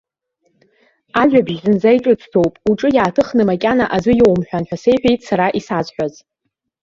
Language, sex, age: Abkhazian, female, under 19